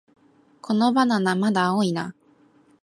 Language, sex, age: Japanese, female, 19-29